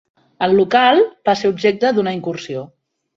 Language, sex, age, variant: Catalan, female, 40-49, Central